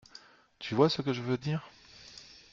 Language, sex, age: French, male, 50-59